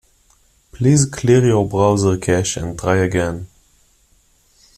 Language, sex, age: English, male, 19-29